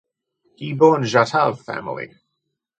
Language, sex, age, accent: English, male, 30-39, Australian English